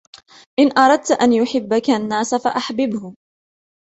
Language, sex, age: Arabic, female, 19-29